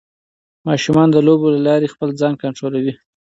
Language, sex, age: Pashto, male, 30-39